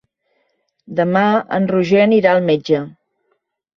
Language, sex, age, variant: Catalan, female, 50-59, Central